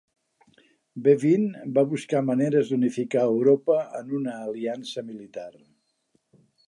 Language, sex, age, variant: Catalan, male, 60-69, Central